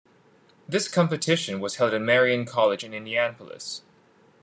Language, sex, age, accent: English, male, 30-39, Hong Kong English